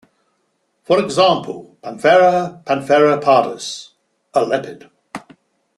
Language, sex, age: English, male, 60-69